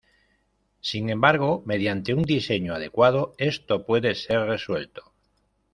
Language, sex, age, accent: Spanish, male, 50-59, España: Norte peninsular (Asturias, Castilla y León, Cantabria, País Vasco, Navarra, Aragón, La Rioja, Guadalajara, Cuenca)